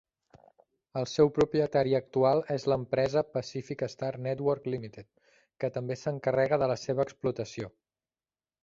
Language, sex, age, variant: Catalan, male, 30-39, Central